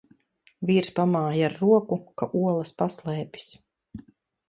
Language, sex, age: Latvian, female, 40-49